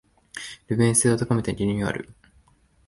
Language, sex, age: Japanese, male, 19-29